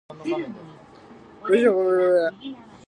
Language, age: Japanese, 19-29